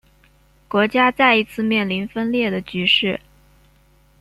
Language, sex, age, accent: Chinese, female, 19-29, 出生地：江西省